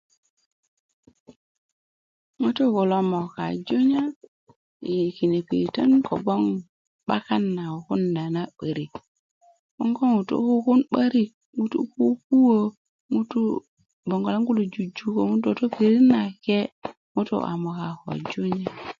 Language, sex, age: Kuku, female, 40-49